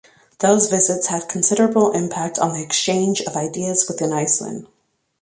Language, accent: English, United States English